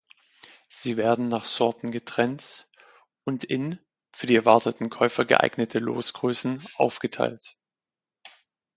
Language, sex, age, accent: German, male, 40-49, Deutschland Deutsch